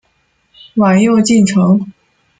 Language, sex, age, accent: Chinese, female, 19-29, 出生地：北京市